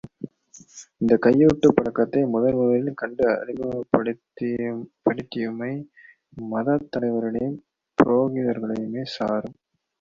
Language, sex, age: Tamil, male, 19-29